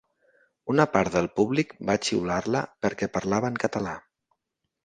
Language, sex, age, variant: Catalan, male, 40-49, Nord-Occidental